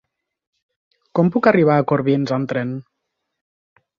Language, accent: Catalan, occidental